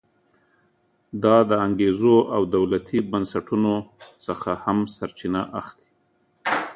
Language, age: Pashto, 50-59